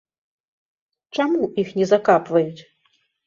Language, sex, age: Belarusian, female, 50-59